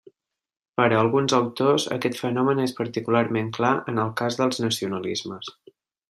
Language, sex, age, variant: Catalan, male, 19-29, Central